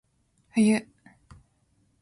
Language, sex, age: Japanese, female, 19-29